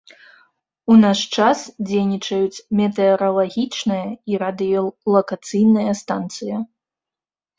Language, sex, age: Belarusian, female, 30-39